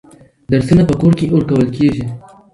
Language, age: Pashto, under 19